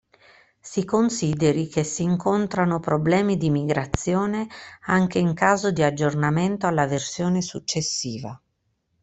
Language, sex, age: Italian, female, 40-49